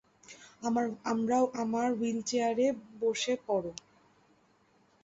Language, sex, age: Bengali, female, 19-29